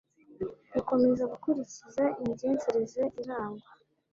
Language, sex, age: Kinyarwanda, female, 19-29